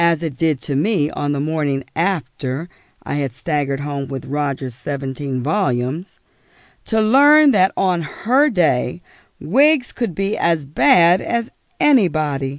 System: none